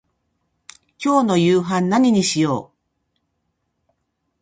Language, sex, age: Japanese, female, 50-59